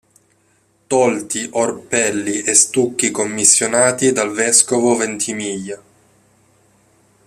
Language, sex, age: Italian, male, 19-29